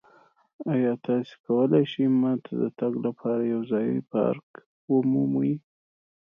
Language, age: Pashto, 19-29